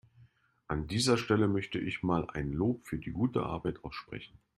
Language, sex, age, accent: German, male, 50-59, Deutschland Deutsch